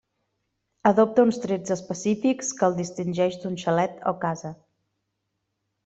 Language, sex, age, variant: Catalan, female, 30-39, Nord-Occidental